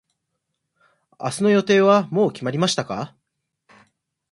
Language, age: Japanese, 19-29